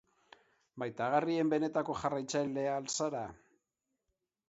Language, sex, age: Basque, male, 50-59